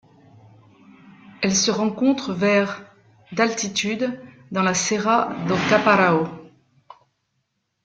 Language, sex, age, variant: French, female, 50-59, Français de métropole